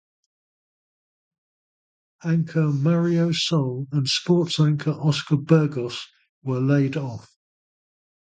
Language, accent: English, England English